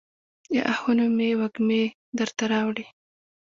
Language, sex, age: Pashto, female, 19-29